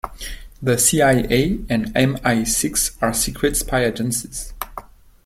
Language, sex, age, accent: English, male, 19-29, United States English